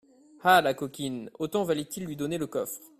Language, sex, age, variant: French, male, 30-39, Français de métropole